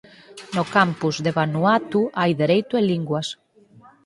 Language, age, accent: Galician, 40-49, Oriental (común en zona oriental)